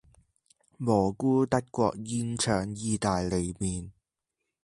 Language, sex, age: Cantonese, male, under 19